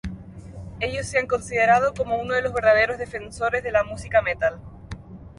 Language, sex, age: Spanish, female, 19-29